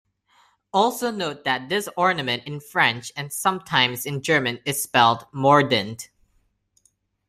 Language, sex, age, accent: English, male, under 19, Malaysian English